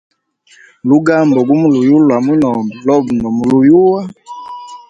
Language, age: Hemba, 19-29